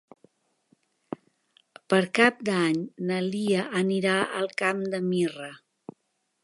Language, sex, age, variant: Catalan, female, 60-69, Central